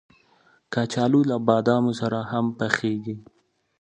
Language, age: Pashto, 19-29